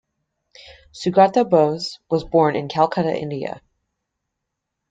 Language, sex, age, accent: English, female, 19-29, United States English